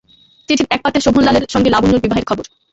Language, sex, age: Bengali, female, under 19